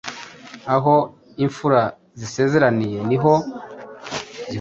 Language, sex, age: Kinyarwanda, male, 30-39